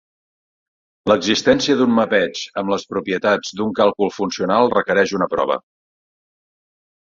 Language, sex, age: Catalan, male, 50-59